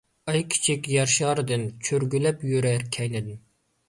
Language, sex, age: Uyghur, male, 19-29